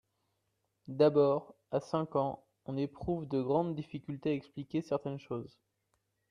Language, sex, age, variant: French, male, 19-29, Français de métropole